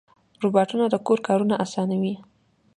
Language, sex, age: Pashto, female, 19-29